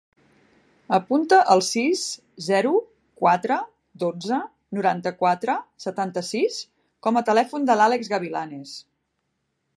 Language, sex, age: Catalan, female, 40-49